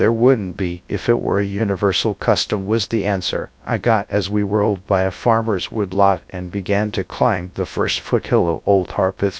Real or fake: fake